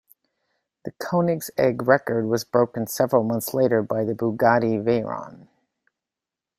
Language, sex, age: English, female, 60-69